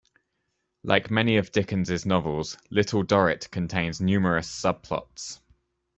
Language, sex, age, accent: English, male, 30-39, England English